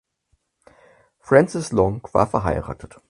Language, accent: German, Deutschland Deutsch